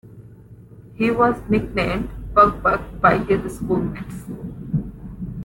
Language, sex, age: English, female, 19-29